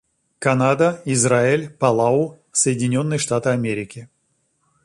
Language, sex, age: Russian, male, 40-49